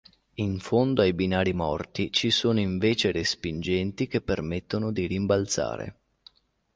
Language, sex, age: Italian, male, 19-29